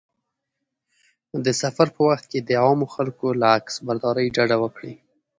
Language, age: Pashto, 30-39